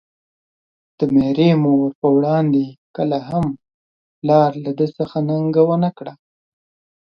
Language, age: Pashto, 30-39